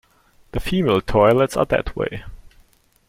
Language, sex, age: English, male, 30-39